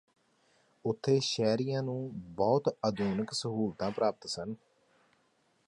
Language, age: Punjabi, 30-39